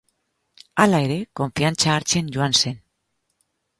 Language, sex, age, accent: Basque, female, 50-59, Mendebalekoa (Araba, Bizkaia, Gipuzkoako mendebaleko herri batzuk)